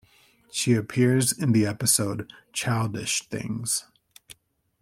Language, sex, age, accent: English, male, 30-39, United States English